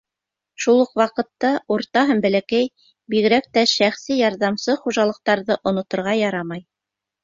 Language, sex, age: Bashkir, female, 40-49